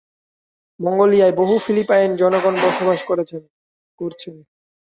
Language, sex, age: Bengali, male, 19-29